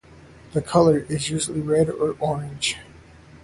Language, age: English, 40-49